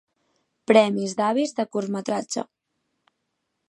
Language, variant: Catalan, Central